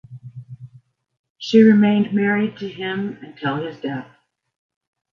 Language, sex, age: English, female, 50-59